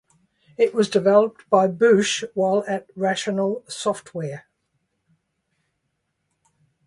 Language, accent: English, Australian English